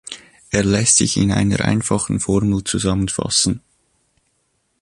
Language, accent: German, Schweizerdeutsch